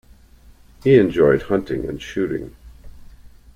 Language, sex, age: English, male, 60-69